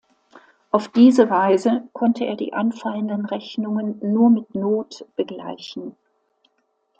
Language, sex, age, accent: German, female, 60-69, Deutschland Deutsch